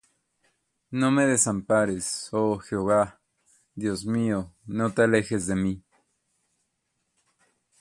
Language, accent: Spanish, México